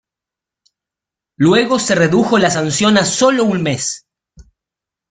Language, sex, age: Spanish, male, 40-49